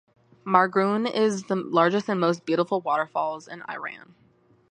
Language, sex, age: English, female, under 19